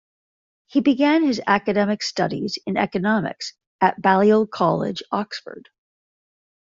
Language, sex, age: English, female, 50-59